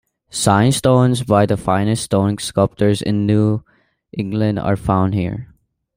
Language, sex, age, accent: English, male, under 19, India and South Asia (India, Pakistan, Sri Lanka)